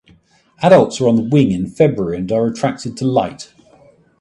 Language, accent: English, England English